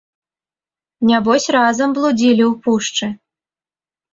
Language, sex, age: Belarusian, female, 19-29